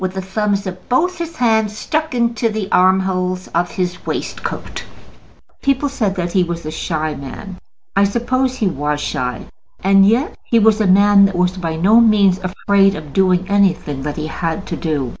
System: none